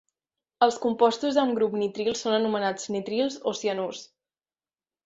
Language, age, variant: Catalan, 19-29, Central